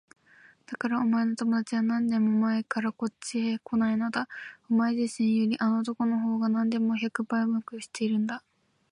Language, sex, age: Japanese, female, 19-29